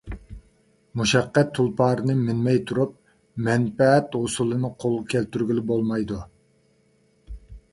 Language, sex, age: Uyghur, male, 40-49